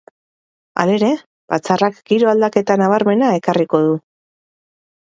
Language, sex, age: Basque, female, 30-39